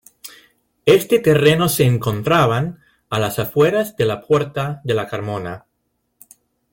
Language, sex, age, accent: Spanish, male, 40-49, España: Centro-Sur peninsular (Madrid, Toledo, Castilla-La Mancha)